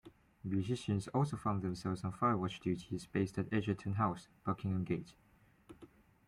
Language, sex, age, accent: English, male, 19-29, England English